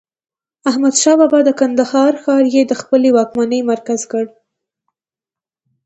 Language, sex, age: Pashto, female, under 19